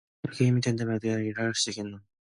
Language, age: Korean, 19-29